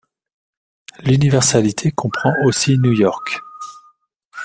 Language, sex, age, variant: French, male, 40-49, Français de métropole